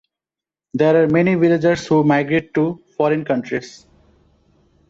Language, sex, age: English, male, 30-39